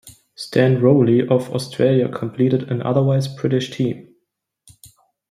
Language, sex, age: English, male, 19-29